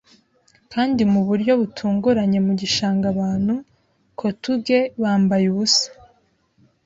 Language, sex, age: Kinyarwanda, female, 19-29